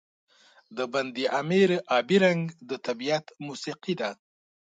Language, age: Pashto, 19-29